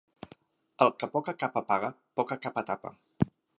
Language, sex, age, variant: Catalan, male, 50-59, Central